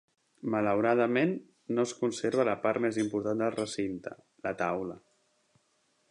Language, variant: Catalan, Central